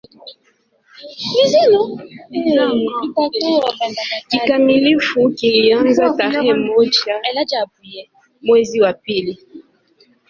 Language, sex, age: Swahili, female, 19-29